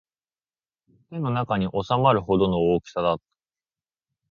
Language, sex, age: Japanese, male, under 19